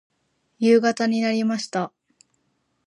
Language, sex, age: Japanese, female, 19-29